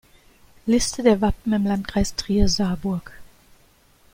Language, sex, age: German, female, 40-49